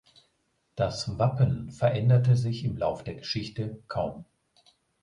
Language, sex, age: German, male, 50-59